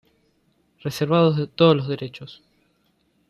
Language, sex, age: Spanish, male, under 19